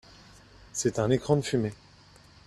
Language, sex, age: French, male, 30-39